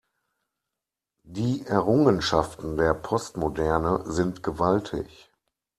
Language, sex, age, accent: German, male, 40-49, Deutschland Deutsch